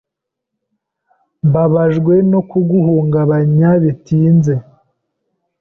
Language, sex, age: Kinyarwanda, male, 19-29